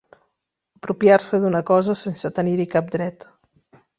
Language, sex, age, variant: Catalan, female, 40-49, Central